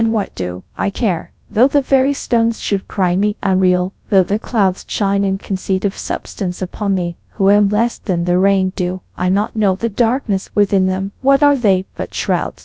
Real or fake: fake